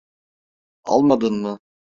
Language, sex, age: Turkish, male, 19-29